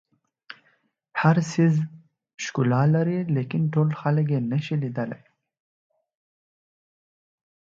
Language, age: Pashto, 19-29